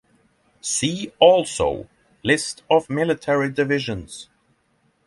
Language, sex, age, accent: English, male, 30-39, United States English